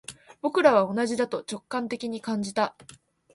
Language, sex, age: Japanese, female, 19-29